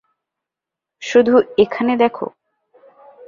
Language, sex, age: Bengali, female, 19-29